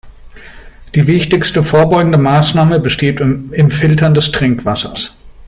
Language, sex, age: German, male, 40-49